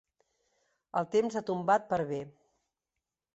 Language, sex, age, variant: Catalan, female, 50-59, Central